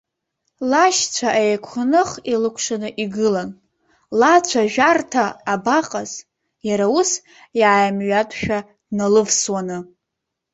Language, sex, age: Abkhazian, female, under 19